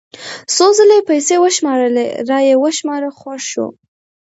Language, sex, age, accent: Pashto, female, under 19, کندهاری لهجه